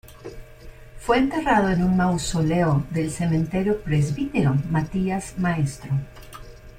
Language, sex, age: Spanish, female, 40-49